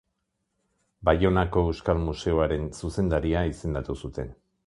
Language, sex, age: Basque, male, 50-59